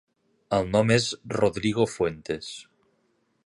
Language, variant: Catalan, Central